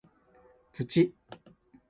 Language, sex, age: Japanese, male, 40-49